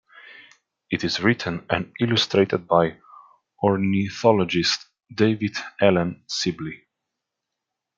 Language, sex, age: English, male, 19-29